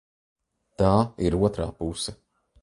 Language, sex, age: Latvian, male, 40-49